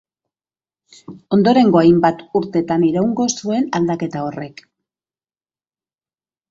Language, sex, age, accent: Basque, female, 50-59, Mendebalekoa (Araba, Bizkaia, Gipuzkoako mendebaleko herri batzuk)